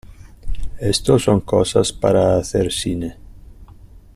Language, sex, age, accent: Spanish, male, 50-59, Caribe: Cuba, Venezuela, Puerto Rico, República Dominicana, Panamá, Colombia caribeña, México caribeño, Costa del golfo de México